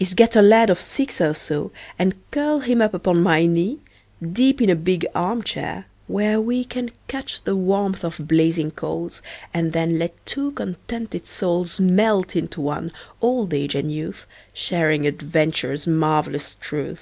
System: none